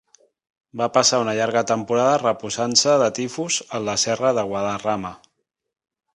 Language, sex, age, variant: Catalan, male, 30-39, Central